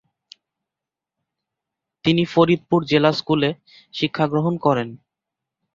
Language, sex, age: Bengali, male, 19-29